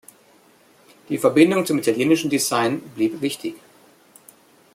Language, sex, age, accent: German, male, 50-59, Deutschland Deutsch